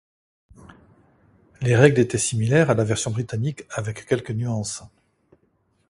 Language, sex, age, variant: French, male, 60-69, Français de métropole